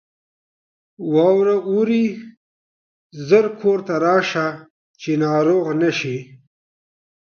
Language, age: Pashto, 30-39